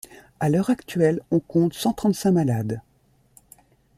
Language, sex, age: French, female, 50-59